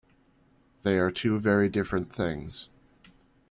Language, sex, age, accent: English, male, 19-29, United States English